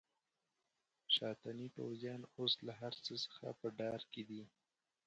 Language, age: Pashto, 19-29